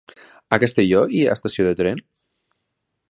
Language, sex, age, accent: Catalan, male, 19-29, Ebrenc